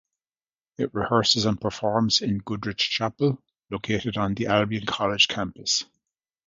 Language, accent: English, Irish English